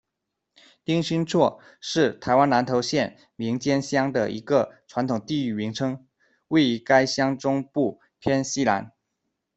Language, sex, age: Chinese, male, 30-39